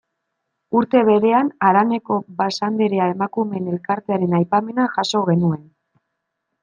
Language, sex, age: Basque, male, 19-29